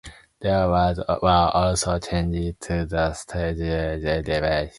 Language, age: English, 19-29